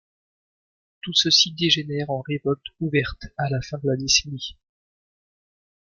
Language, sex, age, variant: French, male, 30-39, Français de métropole